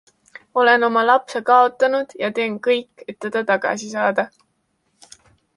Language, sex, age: Estonian, male, 19-29